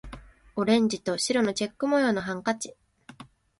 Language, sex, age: Japanese, female, 19-29